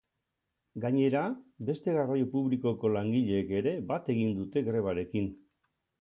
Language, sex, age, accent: Basque, male, 60-69, Mendebalekoa (Araba, Bizkaia, Gipuzkoako mendebaleko herri batzuk)